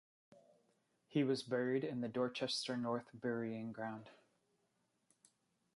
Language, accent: English, United States English